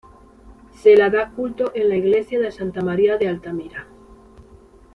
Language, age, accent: Spanish, 40-49, España: Norte peninsular (Asturias, Castilla y León, Cantabria, País Vasco, Navarra, Aragón, La Rioja, Guadalajara, Cuenca)